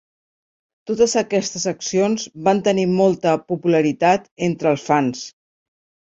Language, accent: Catalan, Barceloní